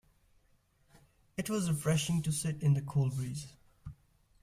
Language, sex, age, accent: English, male, 19-29, India and South Asia (India, Pakistan, Sri Lanka)